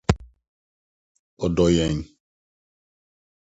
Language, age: Akan, 60-69